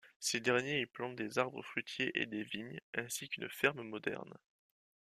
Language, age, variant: French, 19-29, Français de métropole